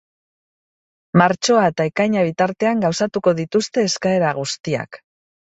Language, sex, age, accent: Basque, female, 50-59, Mendebalekoa (Araba, Bizkaia, Gipuzkoako mendebaleko herri batzuk)